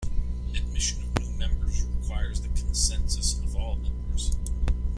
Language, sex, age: English, male, 50-59